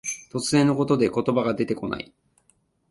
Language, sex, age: Japanese, male, 40-49